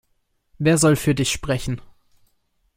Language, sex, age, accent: German, male, 19-29, Deutschland Deutsch